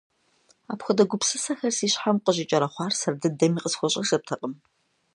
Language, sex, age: Kabardian, female, 40-49